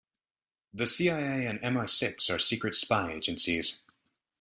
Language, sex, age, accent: English, male, 19-29, United States English